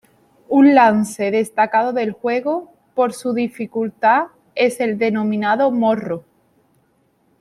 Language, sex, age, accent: Spanish, female, 19-29, España: Sur peninsular (Andalucia, Extremadura, Murcia)